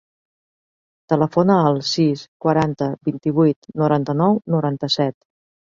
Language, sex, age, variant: Catalan, female, 40-49, Central